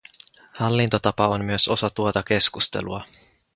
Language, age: Finnish, 19-29